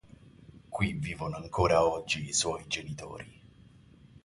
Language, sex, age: Italian, male, 19-29